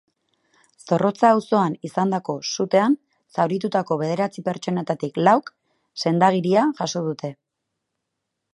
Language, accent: Basque, Erdialdekoa edo Nafarra (Gipuzkoa, Nafarroa)